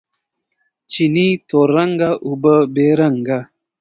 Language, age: Pashto, 30-39